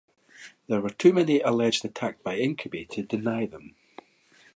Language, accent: English, Scottish English